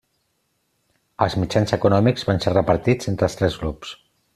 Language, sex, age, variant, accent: Catalan, male, 50-59, Central, central